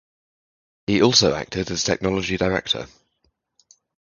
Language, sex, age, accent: English, male, 19-29, England English